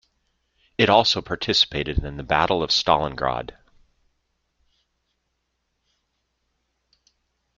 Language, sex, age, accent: English, male, 50-59, United States English